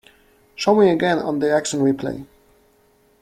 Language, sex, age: English, male, 30-39